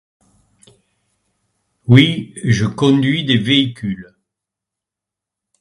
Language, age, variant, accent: French, 70-79, Français de métropole, Français du sud de la France